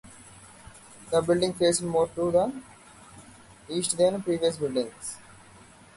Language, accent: English, India and South Asia (India, Pakistan, Sri Lanka)